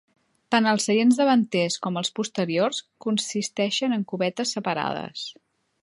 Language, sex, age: Catalan, female, 40-49